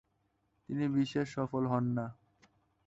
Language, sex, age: Bengali, male, under 19